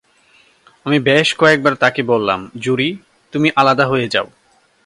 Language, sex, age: Bengali, male, 19-29